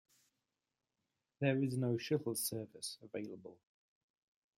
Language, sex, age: English, male, 30-39